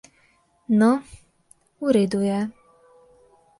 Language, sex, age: Slovenian, female, 19-29